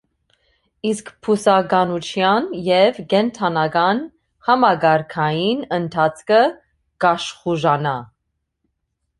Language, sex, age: Armenian, female, 30-39